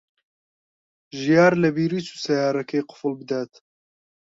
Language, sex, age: Central Kurdish, male, 19-29